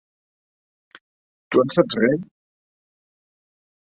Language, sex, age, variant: Catalan, male, 60-69, Central